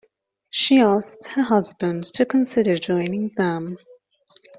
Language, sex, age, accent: English, female, 19-29, England English